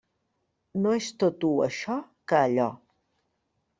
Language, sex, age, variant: Catalan, female, 50-59, Central